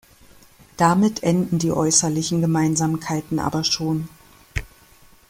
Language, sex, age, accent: German, female, 50-59, Deutschland Deutsch